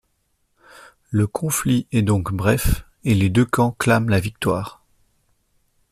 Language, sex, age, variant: French, male, 30-39, Français de métropole